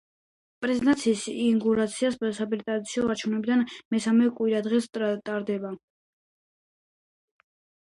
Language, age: Georgian, under 19